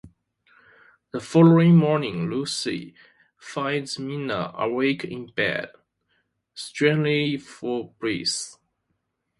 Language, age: English, 30-39